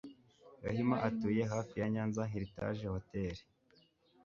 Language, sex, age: Kinyarwanda, male, 19-29